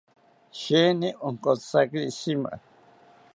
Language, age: South Ucayali Ashéninka, 60-69